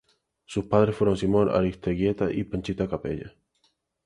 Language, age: Spanish, 19-29